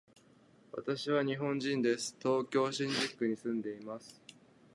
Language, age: Japanese, 30-39